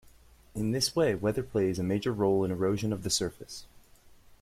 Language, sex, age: English, male, 30-39